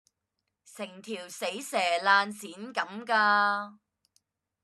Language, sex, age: Cantonese, female, 30-39